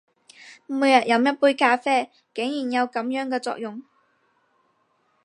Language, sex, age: Cantonese, female, 19-29